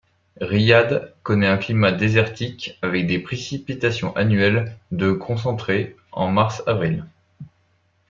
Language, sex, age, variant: French, male, 19-29, Français de métropole